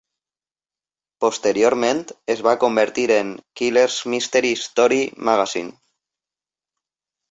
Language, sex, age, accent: Catalan, male, 30-39, valencià